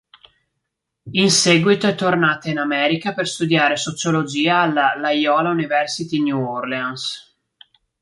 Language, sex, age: Italian, male, 19-29